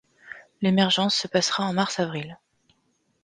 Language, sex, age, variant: French, female, 40-49, Français de métropole